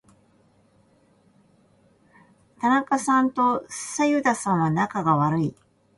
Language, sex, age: Japanese, female, 40-49